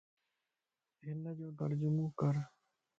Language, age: Lasi, 19-29